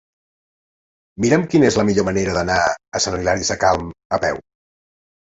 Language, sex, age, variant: Catalan, male, 40-49, Central